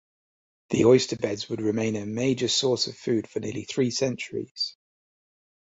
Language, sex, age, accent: English, male, 40-49, England English